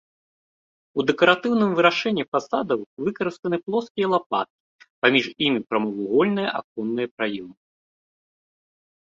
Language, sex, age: Belarusian, male, 19-29